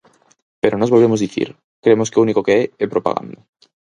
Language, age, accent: Galician, 19-29, Normativo (estándar)